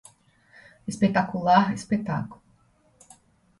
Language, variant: Portuguese, Portuguese (Brasil)